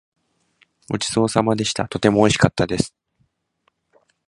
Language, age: Japanese, under 19